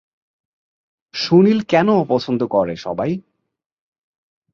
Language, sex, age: Bengali, male, 19-29